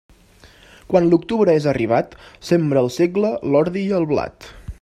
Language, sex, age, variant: Catalan, male, 19-29, Central